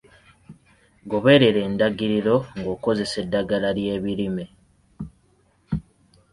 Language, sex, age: Ganda, male, 19-29